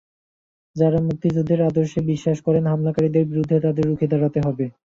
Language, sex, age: Bengali, male, 19-29